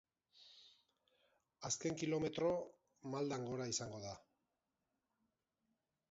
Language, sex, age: Basque, male, 50-59